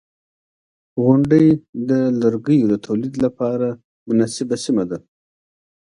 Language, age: Pashto, 40-49